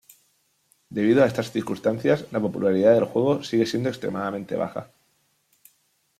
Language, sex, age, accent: Spanish, male, 19-29, España: Sur peninsular (Andalucia, Extremadura, Murcia)